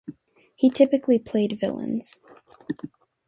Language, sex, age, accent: English, female, under 19, United States English